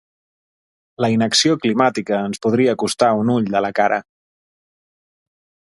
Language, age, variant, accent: Catalan, 30-39, Central, central